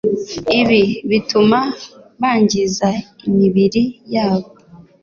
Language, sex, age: Kinyarwanda, female, 19-29